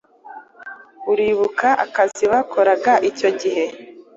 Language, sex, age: Kinyarwanda, female, 19-29